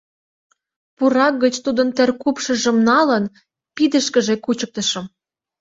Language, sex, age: Mari, female, 19-29